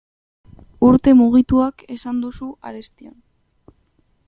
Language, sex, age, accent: Basque, female, under 19, Mendebalekoa (Araba, Bizkaia, Gipuzkoako mendebaleko herri batzuk)